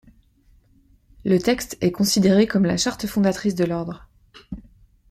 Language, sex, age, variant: French, female, 30-39, Français de métropole